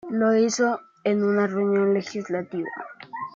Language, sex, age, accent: Spanish, male, under 19, España: Norte peninsular (Asturias, Castilla y León, Cantabria, País Vasco, Navarra, Aragón, La Rioja, Guadalajara, Cuenca)